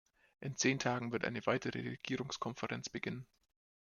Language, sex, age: German, male, 19-29